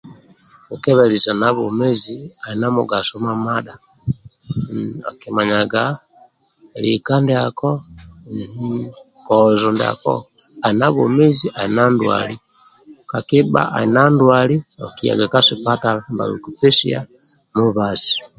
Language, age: Amba (Uganda), 30-39